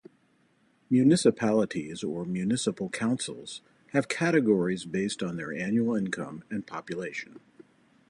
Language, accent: English, United States English